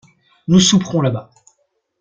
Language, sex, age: French, male, 19-29